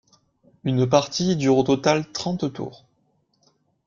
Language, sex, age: French, male, 19-29